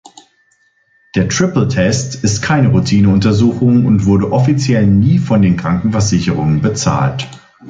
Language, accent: German, Deutschland Deutsch